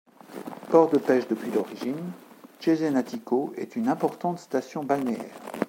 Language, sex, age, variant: French, male, 40-49, Français de métropole